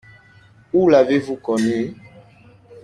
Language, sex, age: French, female, 30-39